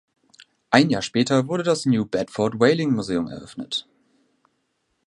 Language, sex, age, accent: German, male, 19-29, Deutschland Deutsch